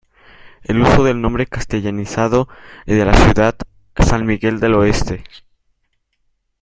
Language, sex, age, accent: Spanish, male, under 19, México